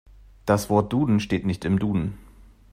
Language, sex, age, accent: German, male, 19-29, Deutschland Deutsch